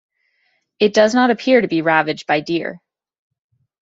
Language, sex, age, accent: English, female, 19-29, United States English